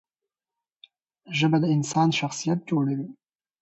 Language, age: Pashto, 19-29